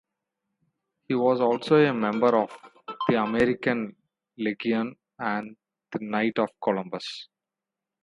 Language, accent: English, India and South Asia (India, Pakistan, Sri Lanka)